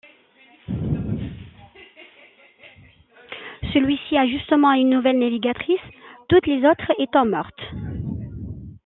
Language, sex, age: French, female, 40-49